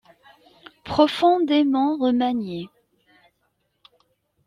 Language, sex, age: French, female, 19-29